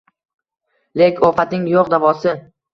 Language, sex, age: Uzbek, male, under 19